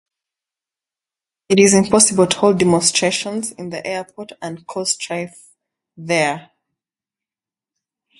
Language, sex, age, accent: English, female, 30-39, England English